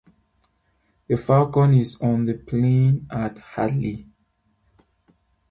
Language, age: English, 19-29